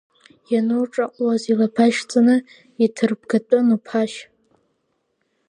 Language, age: Abkhazian, under 19